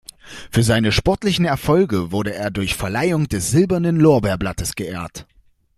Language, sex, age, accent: German, male, under 19, Deutschland Deutsch